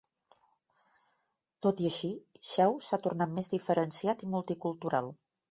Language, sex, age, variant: Catalan, female, 50-59, Nord-Occidental